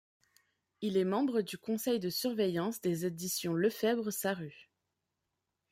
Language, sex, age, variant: French, female, 19-29, Français de métropole